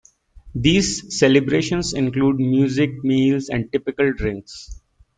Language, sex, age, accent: English, male, 19-29, United States English